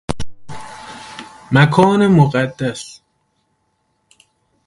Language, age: Persian, 19-29